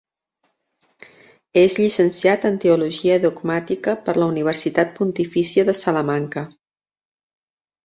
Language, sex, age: Catalan, female, 40-49